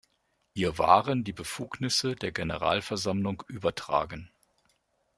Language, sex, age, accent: German, male, 50-59, Deutschland Deutsch